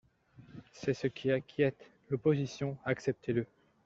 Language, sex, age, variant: French, male, 40-49, Français de métropole